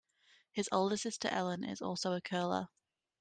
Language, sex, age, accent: English, female, 19-29, Australian English